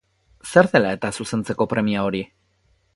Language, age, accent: Basque, 19-29, Erdialdekoa edo Nafarra (Gipuzkoa, Nafarroa)